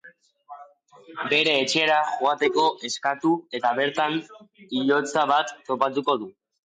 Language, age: Basque, under 19